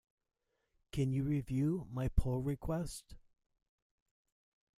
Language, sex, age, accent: English, male, 40-49, United States English